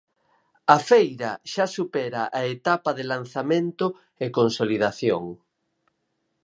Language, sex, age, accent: Galician, male, 50-59, Oriental (común en zona oriental)